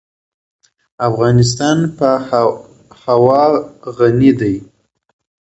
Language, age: Pashto, 19-29